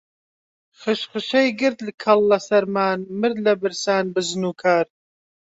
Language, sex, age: Central Kurdish, male, 19-29